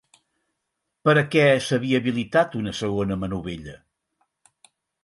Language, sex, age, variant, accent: Catalan, male, 60-69, Central, central